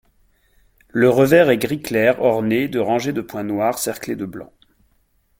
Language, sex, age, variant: French, male, 40-49, Français de métropole